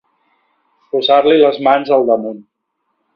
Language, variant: Catalan, Central